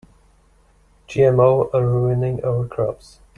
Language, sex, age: English, male, 30-39